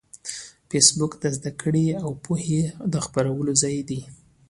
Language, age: Pashto, 19-29